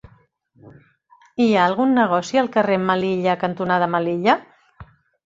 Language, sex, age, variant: Catalan, female, 50-59, Central